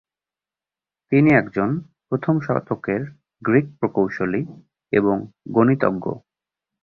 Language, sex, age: Bengali, male, 19-29